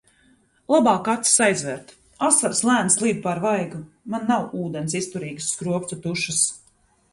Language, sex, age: Latvian, female, 40-49